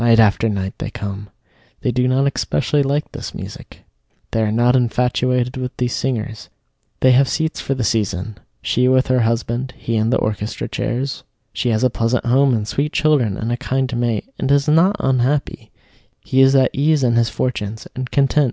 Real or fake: real